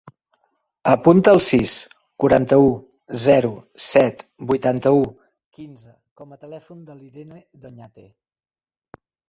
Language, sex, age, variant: Catalan, male, 40-49, Central